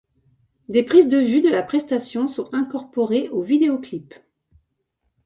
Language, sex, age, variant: French, female, 40-49, Français de métropole